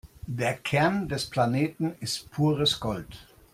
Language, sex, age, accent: German, male, 60-69, Deutschland Deutsch